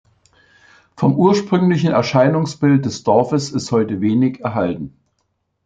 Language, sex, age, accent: German, male, 70-79, Deutschland Deutsch